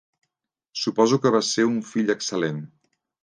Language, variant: Catalan, Central